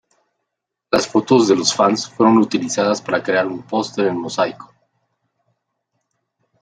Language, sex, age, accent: Spanish, male, 50-59, México